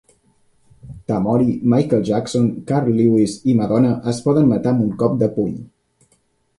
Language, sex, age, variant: Catalan, male, 19-29, Central